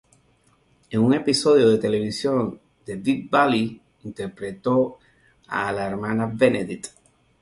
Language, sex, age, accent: Spanish, male, 40-49, Caribe: Cuba, Venezuela, Puerto Rico, República Dominicana, Panamá, Colombia caribeña, México caribeño, Costa del golfo de México